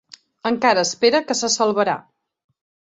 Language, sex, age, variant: Catalan, female, 30-39, Central